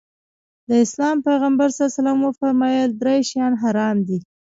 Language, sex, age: Pashto, female, 19-29